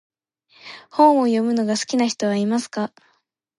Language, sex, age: Japanese, female, under 19